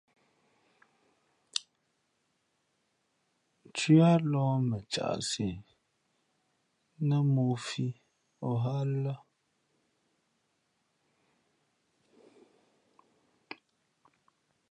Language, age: Fe'fe', 19-29